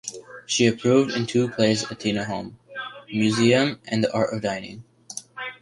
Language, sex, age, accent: English, male, under 19, United States English